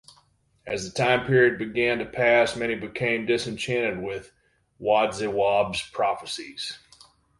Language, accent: English, United States English